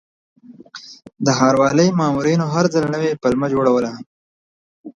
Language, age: Pashto, 19-29